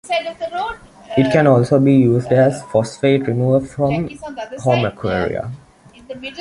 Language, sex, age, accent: English, male, under 19, England English